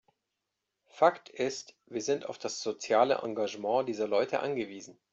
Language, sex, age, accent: German, male, 40-49, Deutschland Deutsch